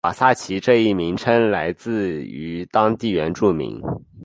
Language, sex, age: Chinese, male, under 19